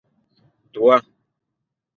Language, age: Pashto, 30-39